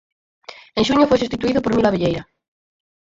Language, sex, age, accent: Galician, female, 19-29, Atlántico (seseo e gheada)